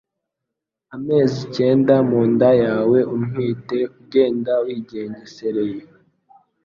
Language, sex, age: Kinyarwanda, male, under 19